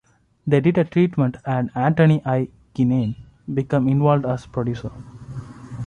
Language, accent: English, India and South Asia (India, Pakistan, Sri Lanka)